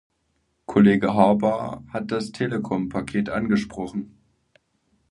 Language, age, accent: German, 19-29, Deutschland Deutsch